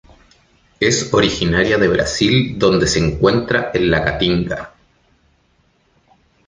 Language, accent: Spanish, Chileno: Chile, Cuyo